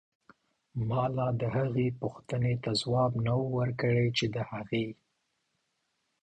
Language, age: Pashto, 30-39